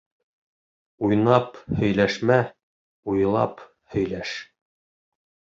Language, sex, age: Bashkir, male, 30-39